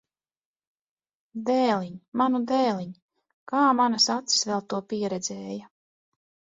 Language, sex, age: Latvian, female, 40-49